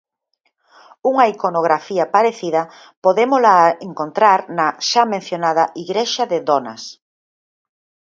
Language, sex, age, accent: Galician, female, 50-59, Normativo (estándar)